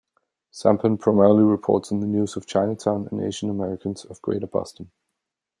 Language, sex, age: English, male, 19-29